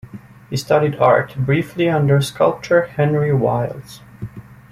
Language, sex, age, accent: English, male, 19-29, United States English